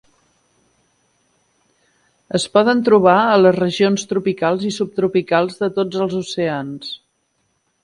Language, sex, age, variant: Catalan, female, 50-59, Central